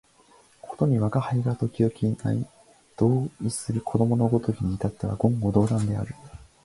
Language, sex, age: Japanese, male, under 19